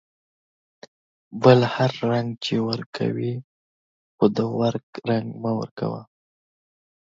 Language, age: Pashto, under 19